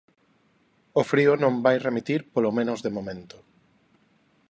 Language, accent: Galician, Neofalante